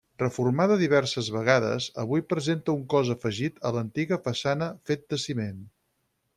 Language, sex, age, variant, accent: Catalan, male, 50-59, Central, central